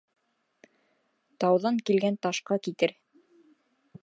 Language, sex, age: Bashkir, female, 19-29